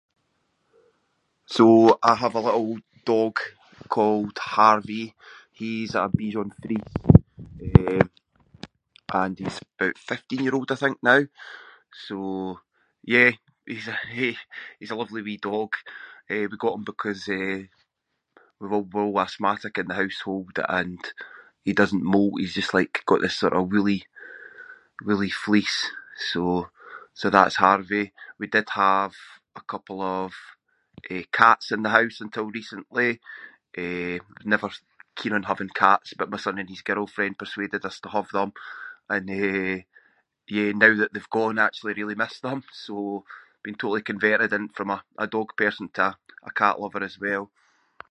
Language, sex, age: Scots, male, 40-49